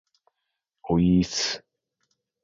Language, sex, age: Japanese, male, 40-49